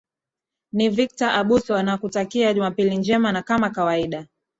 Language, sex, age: Swahili, female, 19-29